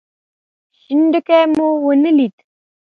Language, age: Pashto, 30-39